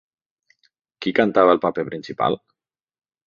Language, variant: Catalan, Nord-Occidental